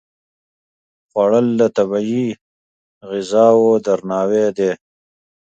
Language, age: Pashto, 30-39